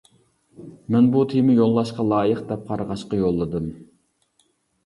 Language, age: Uyghur, 40-49